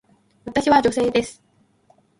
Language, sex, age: Japanese, female, 19-29